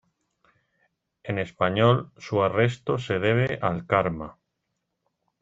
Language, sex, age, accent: Spanish, male, 40-49, España: Sur peninsular (Andalucia, Extremadura, Murcia)